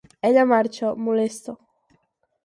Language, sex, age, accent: Catalan, female, under 19, gironí